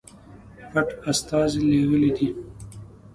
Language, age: Pashto, 30-39